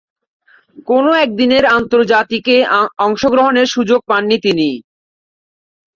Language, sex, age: Bengali, male, 19-29